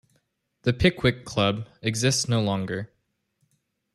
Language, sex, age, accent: English, male, 19-29, Australian English